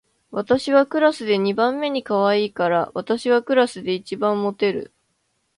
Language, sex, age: Japanese, female, 19-29